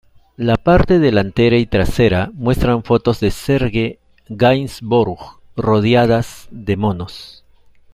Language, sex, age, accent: Spanish, male, 50-59, Andino-Pacífico: Colombia, Perú, Ecuador, oeste de Bolivia y Venezuela andina